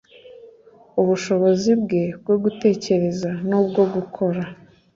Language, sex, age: Kinyarwanda, female, 19-29